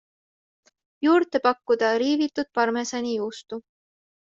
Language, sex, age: Estonian, female, 19-29